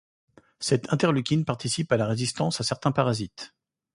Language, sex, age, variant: French, male, 40-49, Français de métropole